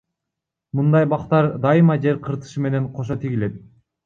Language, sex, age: Kyrgyz, male, under 19